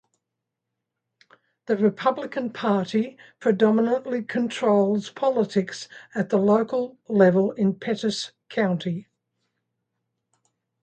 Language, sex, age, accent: English, female, 70-79, Australian English